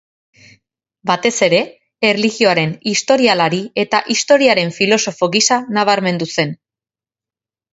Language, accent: Basque, Mendebalekoa (Araba, Bizkaia, Gipuzkoako mendebaleko herri batzuk)